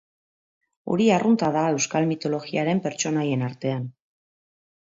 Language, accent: Basque, Mendebalekoa (Araba, Bizkaia, Gipuzkoako mendebaleko herri batzuk)